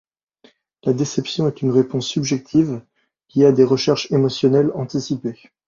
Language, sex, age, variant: French, male, 30-39, Français de métropole